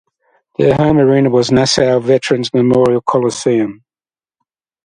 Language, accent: English, Australian English